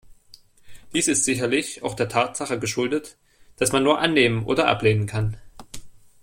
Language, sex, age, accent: German, male, 19-29, Deutschland Deutsch